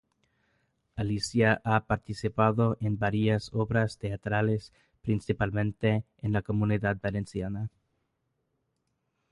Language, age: Spanish, 19-29